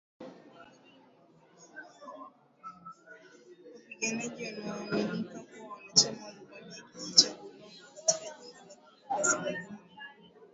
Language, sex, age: Swahili, female, 19-29